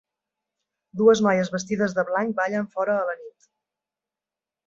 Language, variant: Catalan, Central